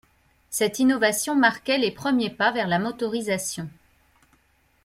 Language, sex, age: French, female, 40-49